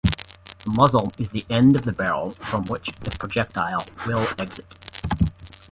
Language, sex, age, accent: English, male, 50-59, United States English